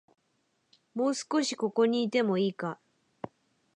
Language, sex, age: Japanese, female, 19-29